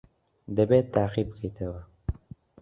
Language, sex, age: Central Kurdish, male, 19-29